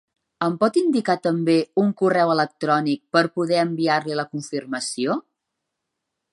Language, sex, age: Catalan, female, 40-49